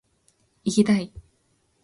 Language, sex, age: Japanese, female, 19-29